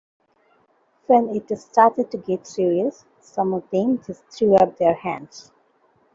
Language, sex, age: English, female, 19-29